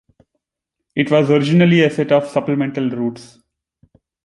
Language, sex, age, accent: English, male, 19-29, India and South Asia (India, Pakistan, Sri Lanka)